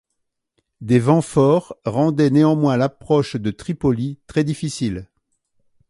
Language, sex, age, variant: French, male, 60-69, Français de métropole